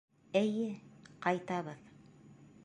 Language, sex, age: Bashkir, female, 30-39